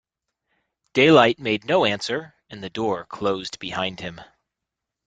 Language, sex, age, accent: English, male, 40-49, United States English